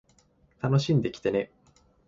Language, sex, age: Japanese, male, 19-29